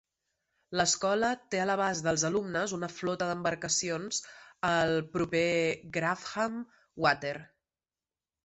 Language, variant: Catalan, Central